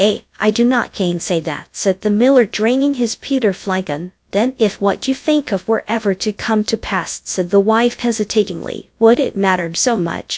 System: TTS, GradTTS